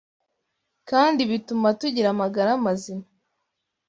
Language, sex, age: Kinyarwanda, female, 19-29